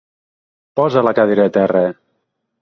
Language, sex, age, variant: Catalan, male, 40-49, Nord-Occidental